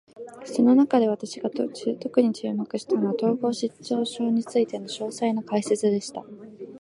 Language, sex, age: Japanese, female, 19-29